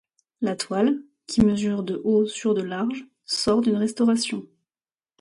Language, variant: French, Français de métropole